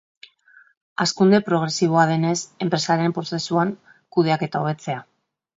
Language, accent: Basque, Mendebalekoa (Araba, Bizkaia, Gipuzkoako mendebaleko herri batzuk)